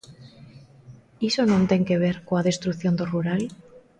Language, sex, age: Galician, female, 40-49